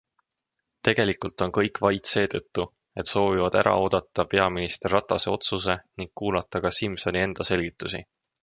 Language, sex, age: Estonian, male, 19-29